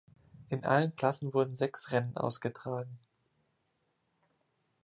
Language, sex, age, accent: German, male, 19-29, Deutschland Deutsch